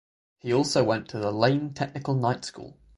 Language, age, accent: English, 19-29, England English; Northern English